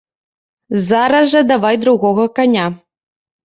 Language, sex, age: Belarusian, female, 30-39